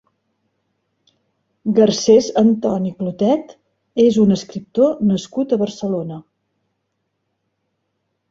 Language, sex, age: Catalan, female, 40-49